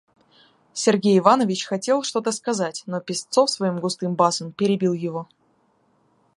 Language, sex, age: Russian, female, 19-29